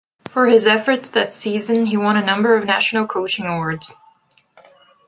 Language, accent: English, United States English